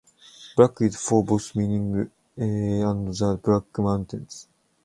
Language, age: English, 19-29